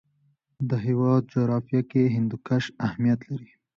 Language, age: Pashto, 19-29